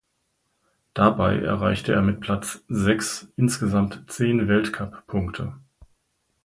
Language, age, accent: German, 50-59, Deutschland Deutsch